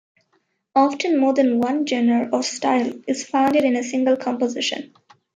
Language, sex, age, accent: English, female, under 19, India and South Asia (India, Pakistan, Sri Lanka)